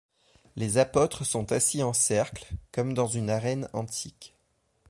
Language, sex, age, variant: French, male, 30-39, Français de métropole